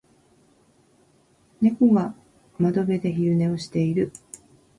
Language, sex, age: Japanese, female, 60-69